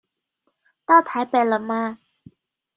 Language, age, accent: Chinese, 19-29, 出生地：臺北市